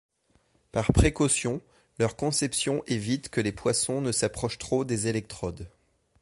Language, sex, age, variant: French, male, 30-39, Français de métropole